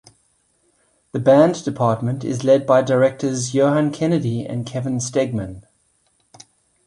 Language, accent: English, Southern African (South Africa, Zimbabwe, Namibia)